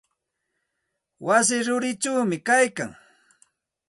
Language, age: Santa Ana de Tusi Pasco Quechua, 40-49